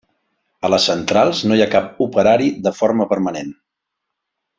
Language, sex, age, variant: Catalan, male, 50-59, Central